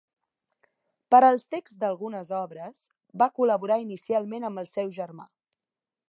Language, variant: Catalan, Central